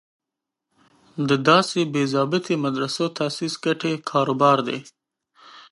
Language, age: Pashto, 19-29